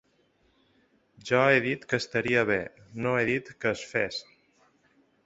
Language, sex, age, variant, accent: Catalan, male, 40-49, Balear, balear